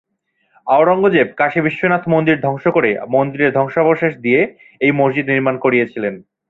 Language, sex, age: Bengali, male, 30-39